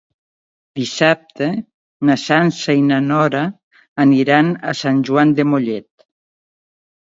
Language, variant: Catalan, Septentrional